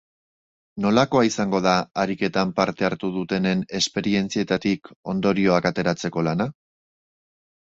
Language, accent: Basque, Erdialdekoa edo Nafarra (Gipuzkoa, Nafarroa)